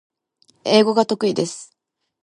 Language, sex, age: Japanese, female, 19-29